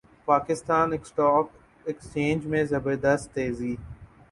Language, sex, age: Urdu, male, 19-29